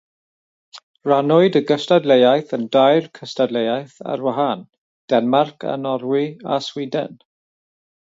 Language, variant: Welsh, Mid Wales